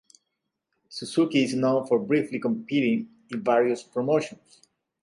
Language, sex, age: English, male, 40-49